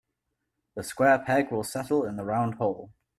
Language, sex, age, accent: English, male, 19-29, England English